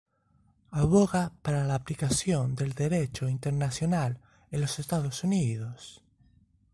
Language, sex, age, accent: Spanish, male, 19-29, España: Sur peninsular (Andalucia, Extremadura, Murcia)